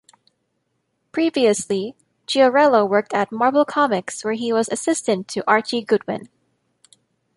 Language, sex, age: English, female, 19-29